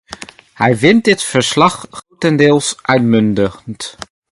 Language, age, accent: Dutch, 19-29, Nederlands Nederlands